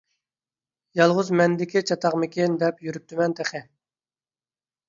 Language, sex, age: Uyghur, male, 30-39